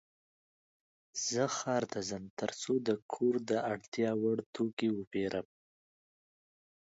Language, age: Pashto, 19-29